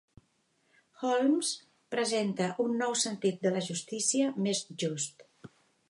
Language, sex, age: Catalan, female, 60-69